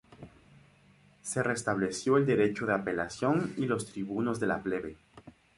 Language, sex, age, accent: Spanish, male, 19-29, América central